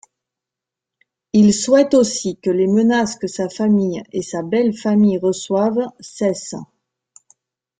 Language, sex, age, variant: French, female, 40-49, Français de métropole